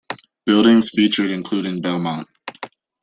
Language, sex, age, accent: English, male, 19-29, United States English